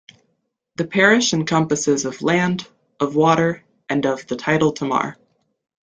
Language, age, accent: English, 19-29, United States English